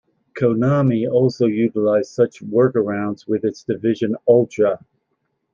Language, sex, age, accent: English, male, 50-59, United States English